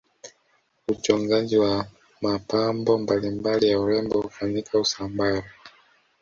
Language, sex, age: Swahili, male, 19-29